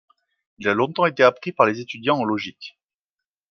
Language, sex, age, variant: French, male, 30-39, Français de métropole